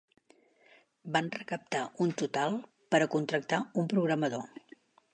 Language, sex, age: Catalan, female, 60-69